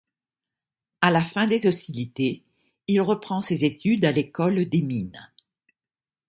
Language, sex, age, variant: French, female, 70-79, Français de métropole